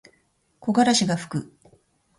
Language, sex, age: Japanese, female, 40-49